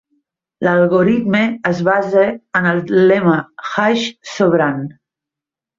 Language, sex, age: Catalan, female, 40-49